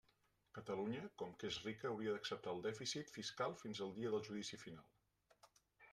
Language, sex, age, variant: Catalan, male, 40-49, Central